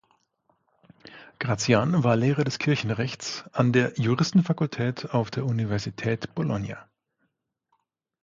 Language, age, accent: German, 40-49, Deutschland Deutsch